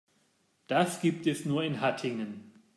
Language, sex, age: German, male, 40-49